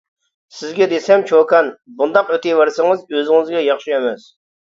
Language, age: Uyghur, 40-49